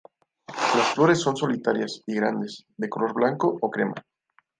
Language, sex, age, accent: Spanish, male, 19-29, México